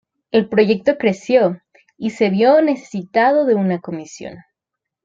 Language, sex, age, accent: Spanish, female, 19-29, México